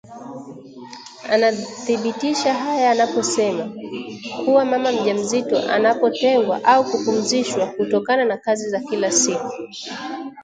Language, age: Swahili, 19-29